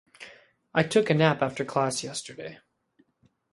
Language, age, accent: English, under 19, United States English